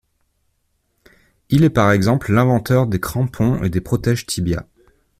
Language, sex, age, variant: French, male, 19-29, Français de métropole